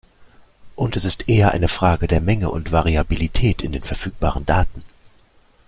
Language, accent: German, Deutschland Deutsch